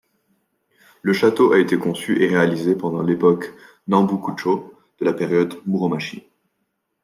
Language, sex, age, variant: French, male, 19-29, Français de métropole